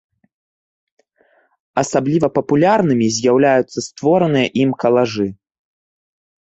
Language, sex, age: Belarusian, male, 19-29